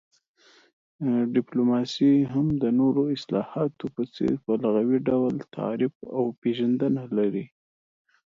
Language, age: Pashto, 19-29